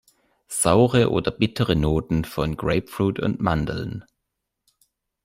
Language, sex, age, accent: German, male, 19-29, Deutschland Deutsch